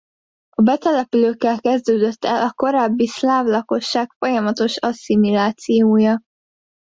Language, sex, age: Hungarian, female, under 19